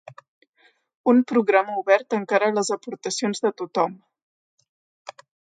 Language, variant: Catalan, Central